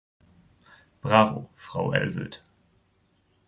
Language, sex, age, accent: German, male, 19-29, Deutschland Deutsch